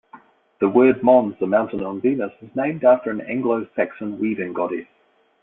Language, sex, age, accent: English, male, 40-49, New Zealand English